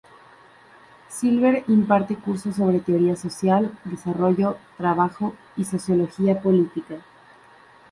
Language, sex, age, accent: Spanish, female, under 19, México